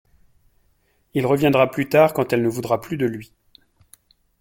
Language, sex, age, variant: French, male, 40-49, Français de métropole